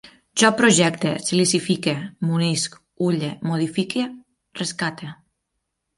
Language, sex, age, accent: Catalan, female, 30-39, Ebrenc